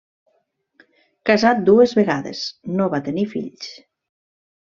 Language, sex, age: Catalan, female, 40-49